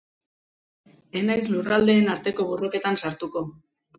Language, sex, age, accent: Basque, female, 40-49, Erdialdekoa edo Nafarra (Gipuzkoa, Nafarroa)